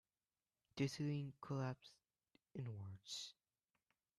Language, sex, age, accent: English, male, under 19, United States English